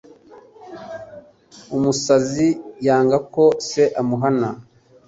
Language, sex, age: Kinyarwanda, male, 40-49